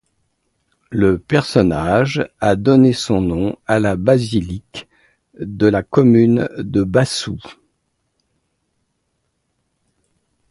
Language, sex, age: French, male, 60-69